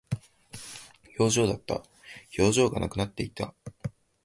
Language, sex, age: Japanese, male, under 19